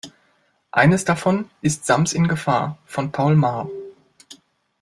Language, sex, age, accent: German, male, 19-29, Deutschland Deutsch